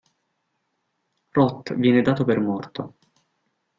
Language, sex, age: Italian, male, 19-29